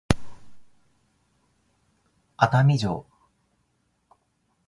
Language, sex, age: Japanese, male, 19-29